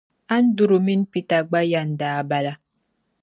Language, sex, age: Dagbani, female, 19-29